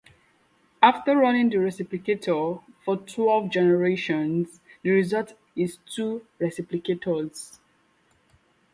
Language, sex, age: English, female, 19-29